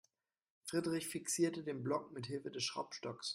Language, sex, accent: German, male, Deutschland Deutsch